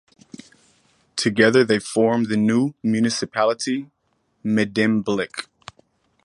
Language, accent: English, United States English